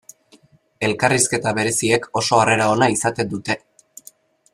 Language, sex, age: Basque, male, 19-29